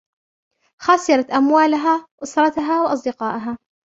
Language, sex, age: Arabic, female, 19-29